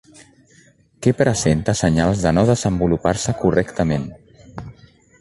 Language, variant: Catalan, Central